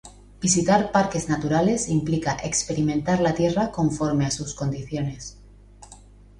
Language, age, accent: Spanish, 40-49, España: Centro-Sur peninsular (Madrid, Toledo, Castilla-La Mancha)